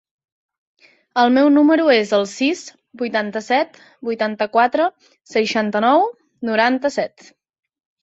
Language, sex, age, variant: Catalan, female, 19-29, Central